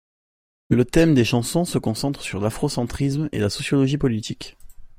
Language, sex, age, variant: French, male, under 19, Français de métropole